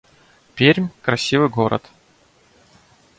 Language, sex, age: Russian, male, 30-39